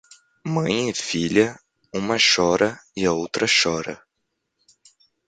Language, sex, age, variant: Portuguese, male, 19-29, Portuguese (Brasil)